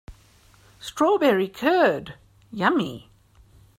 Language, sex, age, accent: English, female, 50-59, Southern African (South Africa, Zimbabwe, Namibia)